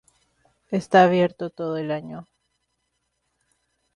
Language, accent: Spanish, Andino-Pacífico: Colombia, Perú, Ecuador, oeste de Bolivia y Venezuela andina